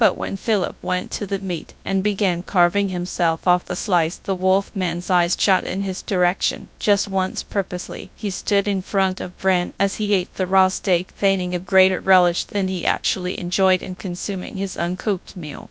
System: TTS, GradTTS